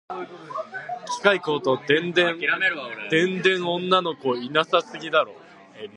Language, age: Japanese, 19-29